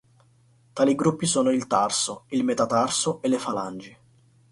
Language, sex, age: Italian, male, 19-29